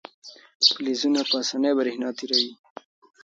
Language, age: Pashto, 19-29